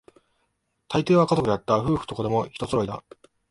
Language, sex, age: Japanese, male, 19-29